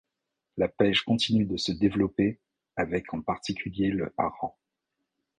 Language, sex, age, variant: French, male, 50-59, Français de métropole